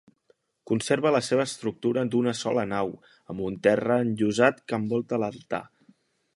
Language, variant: Catalan, Central